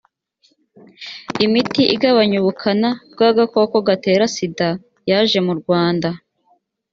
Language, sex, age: Kinyarwanda, female, 30-39